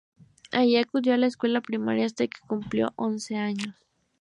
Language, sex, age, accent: Spanish, female, 19-29, México